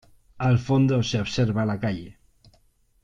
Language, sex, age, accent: Spanish, male, 40-49, España: Norte peninsular (Asturias, Castilla y León, Cantabria, País Vasco, Navarra, Aragón, La Rioja, Guadalajara, Cuenca)